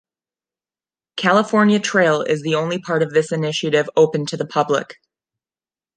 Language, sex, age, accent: English, female, 30-39, United States English